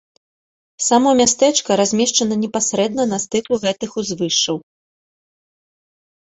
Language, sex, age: Belarusian, female, 30-39